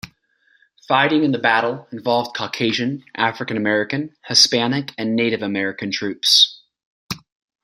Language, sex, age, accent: English, male, 19-29, United States English